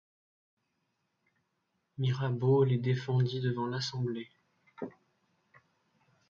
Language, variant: French, Français de métropole